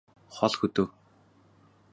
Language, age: Mongolian, 19-29